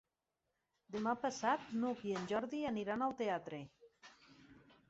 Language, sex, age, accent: Catalan, female, 40-49, Ebrenc